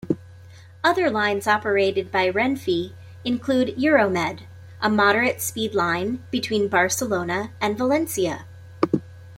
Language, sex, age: English, female, 40-49